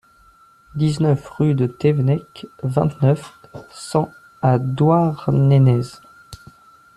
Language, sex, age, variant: French, male, 30-39, Français de métropole